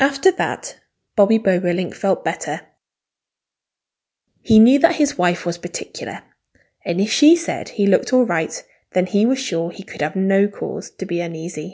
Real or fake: real